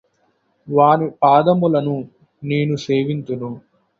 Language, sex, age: Telugu, male, 19-29